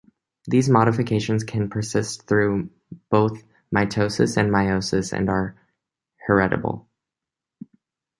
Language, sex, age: English, male, under 19